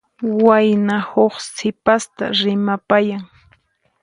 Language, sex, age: Puno Quechua, female, 19-29